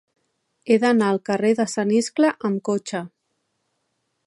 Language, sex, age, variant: Catalan, female, 40-49, Central